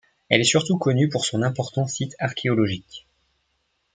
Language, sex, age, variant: French, male, 19-29, Français de métropole